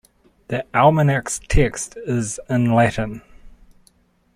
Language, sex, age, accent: English, male, 30-39, New Zealand English